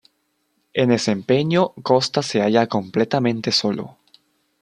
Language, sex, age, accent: Spanish, male, 19-29, Andino-Pacífico: Colombia, Perú, Ecuador, oeste de Bolivia y Venezuela andina